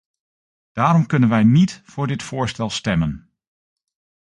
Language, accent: Dutch, Nederlands Nederlands